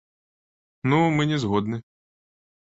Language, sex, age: Belarusian, male, 30-39